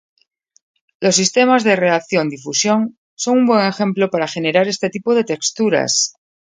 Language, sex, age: Spanish, female, 50-59